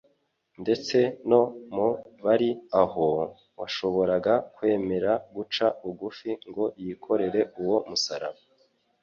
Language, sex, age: Kinyarwanda, male, 19-29